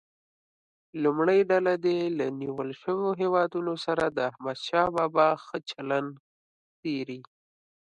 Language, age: Pashto, 30-39